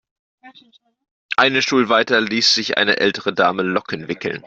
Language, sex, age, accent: German, male, 30-39, Deutschland Deutsch